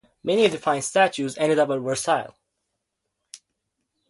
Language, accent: English, United States English